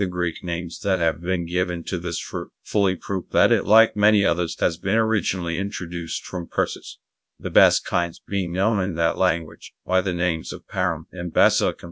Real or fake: fake